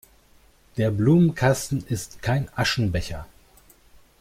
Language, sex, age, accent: German, male, 40-49, Deutschland Deutsch